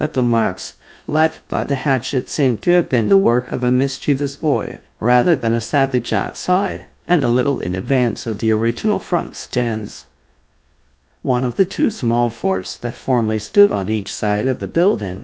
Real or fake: fake